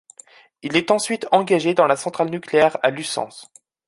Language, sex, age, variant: French, male, 19-29, Français de métropole